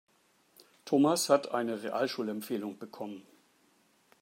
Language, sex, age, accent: German, male, 60-69, Deutschland Deutsch